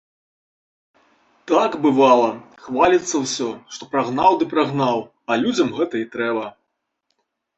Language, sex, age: Belarusian, male, 40-49